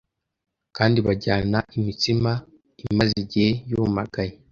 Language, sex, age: Kinyarwanda, male, under 19